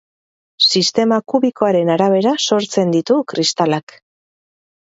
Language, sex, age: Basque, female, 30-39